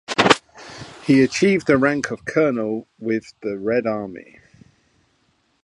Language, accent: English, England English